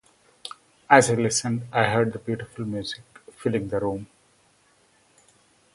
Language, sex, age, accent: English, male, 30-39, India and South Asia (India, Pakistan, Sri Lanka)